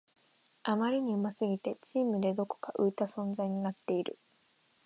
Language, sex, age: Japanese, female, 19-29